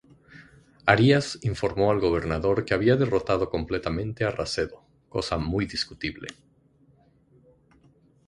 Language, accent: Spanish, México